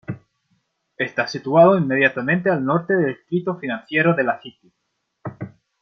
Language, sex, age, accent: Spanish, male, 19-29, España: Sur peninsular (Andalucia, Extremadura, Murcia)